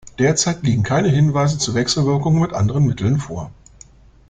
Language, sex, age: German, male, 50-59